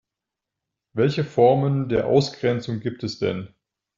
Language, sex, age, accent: German, male, 50-59, Deutschland Deutsch